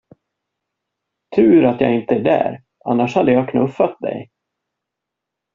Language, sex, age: Swedish, male, 50-59